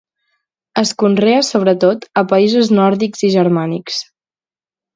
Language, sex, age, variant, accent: Catalan, female, 19-29, Central, central